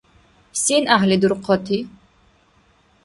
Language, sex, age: Dargwa, female, 19-29